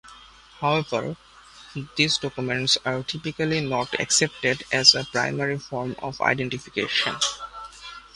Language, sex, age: English, male, 19-29